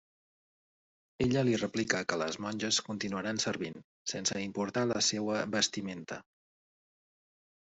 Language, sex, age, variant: Catalan, male, 40-49, Central